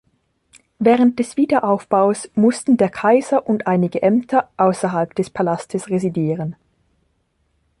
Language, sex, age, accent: German, female, 19-29, Schweizerdeutsch